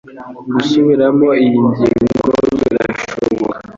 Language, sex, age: Kinyarwanda, male, under 19